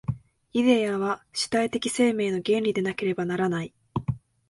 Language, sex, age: Japanese, female, under 19